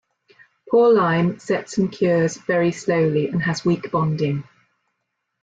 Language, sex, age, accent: English, female, 40-49, England English